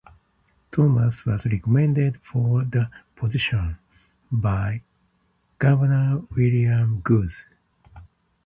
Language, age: English, 50-59